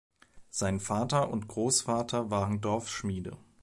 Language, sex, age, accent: German, male, 19-29, Deutschland Deutsch